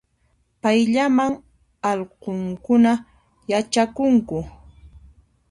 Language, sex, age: Puno Quechua, female, 30-39